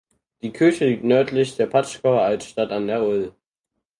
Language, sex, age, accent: German, male, under 19, Deutschland Deutsch